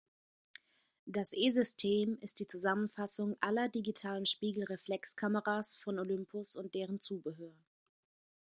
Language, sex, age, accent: German, female, 30-39, Deutschland Deutsch